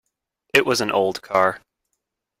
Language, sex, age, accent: English, male, 19-29, United States English